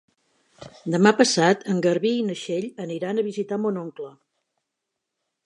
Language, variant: Catalan, Central